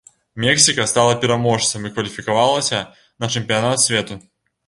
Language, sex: Belarusian, male